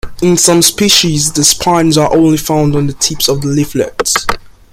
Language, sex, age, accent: English, male, under 19, England English